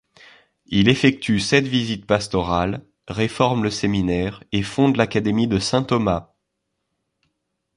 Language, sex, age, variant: French, male, under 19, Français de métropole